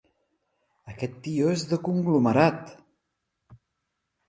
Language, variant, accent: Catalan, Central, central